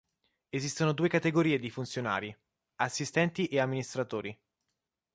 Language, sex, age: Italian, male, 19-29